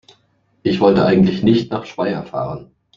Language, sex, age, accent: German, male, 40-49, Deutschland Deutsch